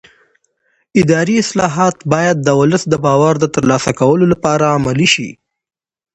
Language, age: Pashto, 19-29